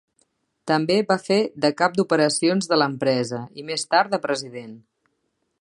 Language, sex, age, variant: Catalan, female, 30-39, Central